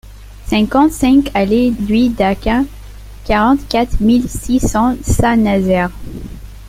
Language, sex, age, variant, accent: French, female, 19-29, Français d'Amérique du Nord, Français des États-Unis